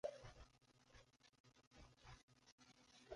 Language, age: English, 19-29